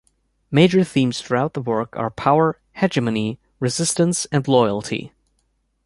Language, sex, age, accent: English, male, 30-39, United States English